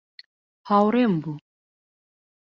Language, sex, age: Central Kurdish, female, 19-29